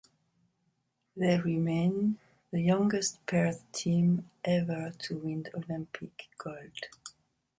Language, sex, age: English, female, 50-59